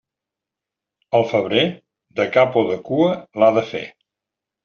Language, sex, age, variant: Catalan, male, 70-79, Central